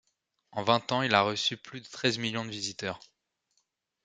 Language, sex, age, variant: French, male, 19-29, Français de métropole